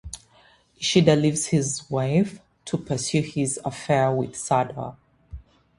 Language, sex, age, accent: English, female, 30-39, England English